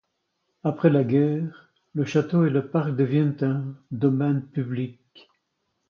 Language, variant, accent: French, Français d'Europe, Français de Belgique